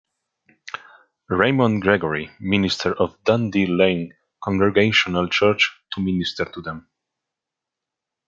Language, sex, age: English, male, 19-29